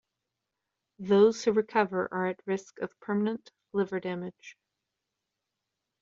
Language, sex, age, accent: English, female, 30-39, United States English